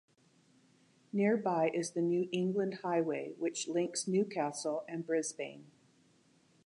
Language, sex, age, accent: English, female, 60-69, United States English